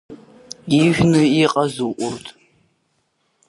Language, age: Abkhazian, under 19